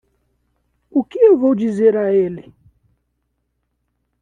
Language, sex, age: Portuguese, male, 30-39